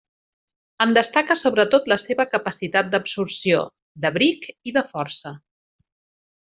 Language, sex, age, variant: Catalan, female, 50-59, Central